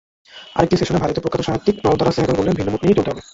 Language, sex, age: Bengali, male, 19-29